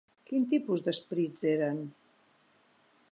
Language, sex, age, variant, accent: Catalan, female, 60-69, Central, central